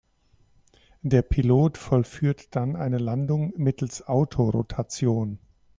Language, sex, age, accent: German, male, 50-59, Deutschland Deutsch